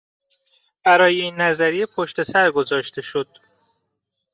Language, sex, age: Persian, male, 30-39